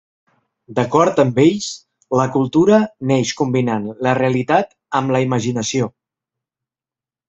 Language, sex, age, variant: Catalan, male, 40-49, Central